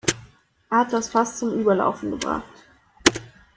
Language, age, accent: German, 19-29, Deutschland Deutsch